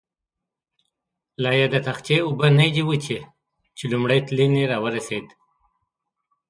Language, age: Pashto, 30-39